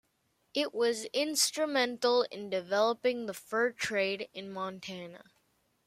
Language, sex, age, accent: English, male, under 19, United States English